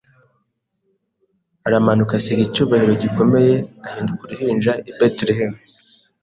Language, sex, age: Kinyarwanda, male, 19-29